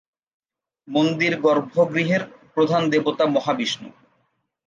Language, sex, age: Bengali, male, 19-29